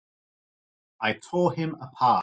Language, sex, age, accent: English, male, 30-39, Australian English